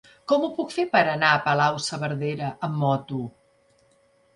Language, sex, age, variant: Catalan, female, 50-59, Central